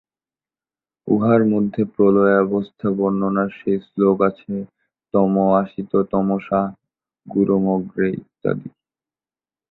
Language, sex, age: Bengali, male, 19-29